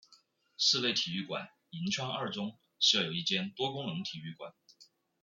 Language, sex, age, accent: Chinese, male, 19-29, 出生地：湖北省